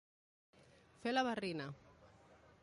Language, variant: Catalan, Central